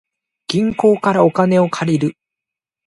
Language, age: Japanese, 19-29